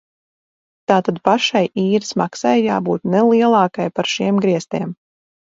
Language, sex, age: Latvian, female, 40-49